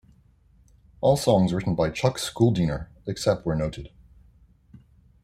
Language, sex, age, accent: English, male, 19-29, United States English